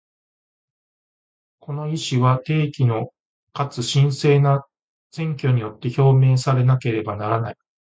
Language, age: Japanese, 40-49